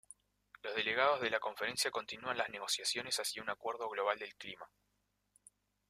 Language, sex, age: Spanish, male, 30-39